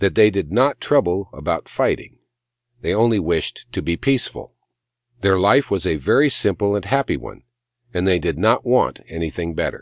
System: none